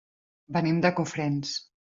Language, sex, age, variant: Catalan, female, 30-39, Central